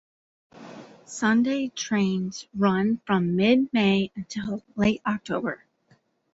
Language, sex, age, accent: English, female, 40-49, United States English